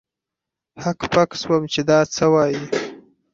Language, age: Pashto, 19-29